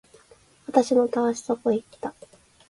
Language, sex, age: Japanese, female, 19-29